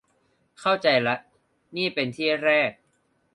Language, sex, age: Thai, male, under 19